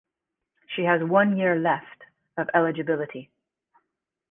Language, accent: English, United States English